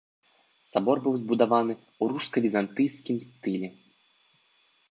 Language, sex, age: Belarusian, male, 19-29